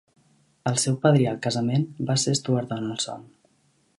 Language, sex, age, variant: Catalan, male, under 19, Central